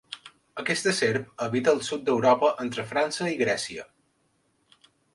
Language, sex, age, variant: Catalan, male, 30-39, Balear